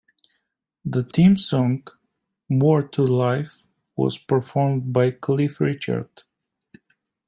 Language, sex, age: English, male, 19-29